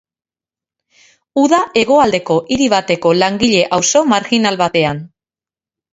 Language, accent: Basque, Mendebalekoa (Araba, Bizkaia, Gipuzkoako mendebaleko herri batzuk)